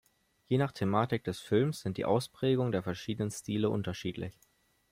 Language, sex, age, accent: German, male, 19-29, Deutschland Deutsch